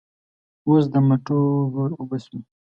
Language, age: Pashto, 19-29